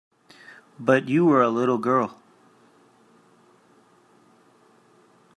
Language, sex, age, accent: English, male, 30-39, United States English